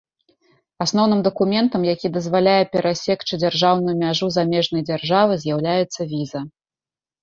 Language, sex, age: Belarusian, female, 30-39